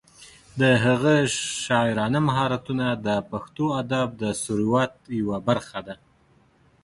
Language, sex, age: Pashto, male, 19-29